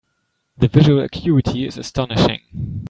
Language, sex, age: English, male, 19-29